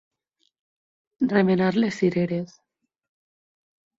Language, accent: Catalan, valencià; apitxat